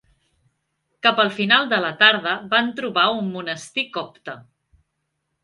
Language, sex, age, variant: Catalan, female, 30-39, Central